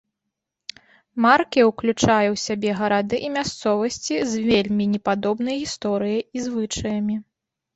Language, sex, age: Belarusian, female, 30-39